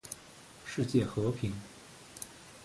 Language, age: Chinese, 30-39